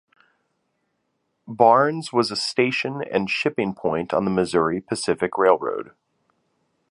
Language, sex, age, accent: English, male, 30-39, United States English